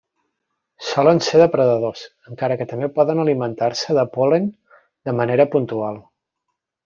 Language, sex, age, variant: Catalan, male, 30-39, Central